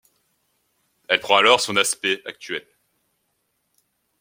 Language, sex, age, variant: French, male, 19-29, Français de métropole